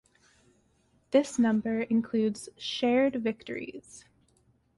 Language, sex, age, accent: English, female, 19-29, Canadian English